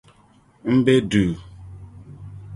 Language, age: Dagbani, 30-39